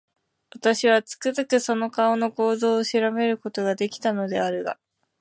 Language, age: Japanese, 19-29